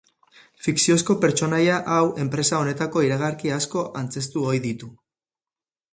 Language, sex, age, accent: Basque, male, 19-29, Mendebalekoa (Araba, Bizkaia, Gipuzkoako mendebaleko herri batzuk)